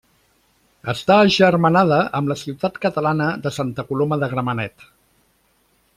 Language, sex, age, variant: Catalan, male, 60-69, Central